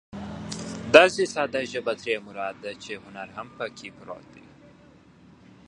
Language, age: Pashto, 19-29